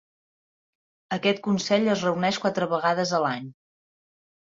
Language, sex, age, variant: Catalan, female, 30-39, Central